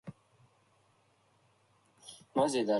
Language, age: English, 19-29